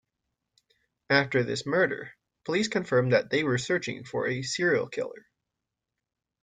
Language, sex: English, male